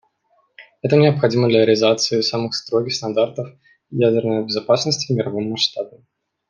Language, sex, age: Russian, male, 19-29